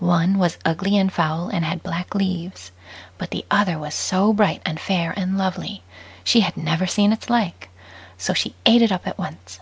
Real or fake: real